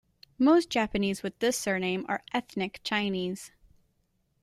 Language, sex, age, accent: English, female, 19-29, United States English